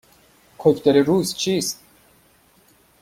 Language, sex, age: Persian, male, 30-39